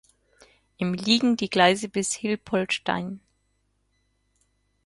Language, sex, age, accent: German, female, 30-39, Österreichisches Deutsch